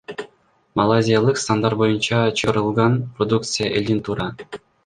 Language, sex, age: Kyrgyz, male, under 19